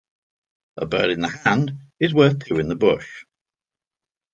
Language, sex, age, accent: English, male, 40-49, England English